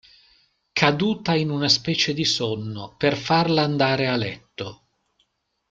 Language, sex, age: Italian, male, 50-59